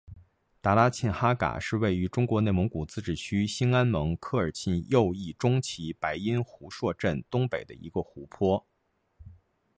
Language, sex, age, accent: Chinese, male, 40-49, 出生地：北京市